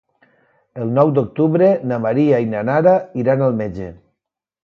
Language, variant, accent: Catalan, Valencià meridional, valencià